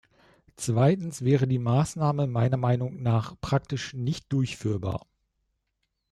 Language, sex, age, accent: German, male, 40-49, Deutschland Deutsch